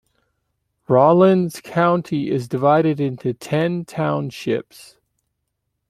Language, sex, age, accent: English, male, 40-49, United States English